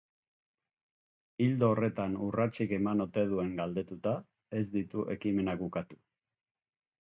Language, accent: Basque, Erdialdekoa edo Nafarra (Gipuzkoa, Nafarroa)